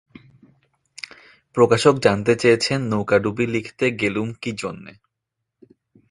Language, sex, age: Bengali, female, 19-29